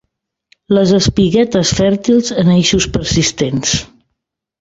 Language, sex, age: Catalan, female, 40-49